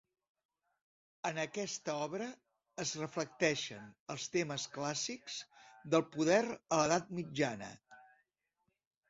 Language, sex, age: Catalan, male, 50-59